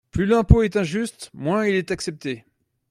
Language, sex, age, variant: French, male, 40-49, Français de métropole